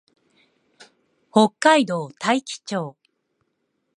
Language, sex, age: Japanese, female, 40-49